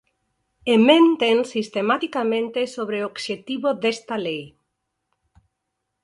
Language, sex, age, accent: Galician, female, 50-59, Normativo (estándar)